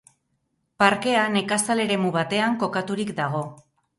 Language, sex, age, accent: Basque, female, 40-49, Erdialdekoa edo Nafarra (Gipuzkoa, Nafarroa)